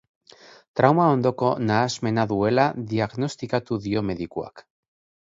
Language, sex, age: Basque, male, 40-49